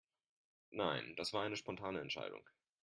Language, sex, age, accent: German, male, 19-29, Deutschland Deutsch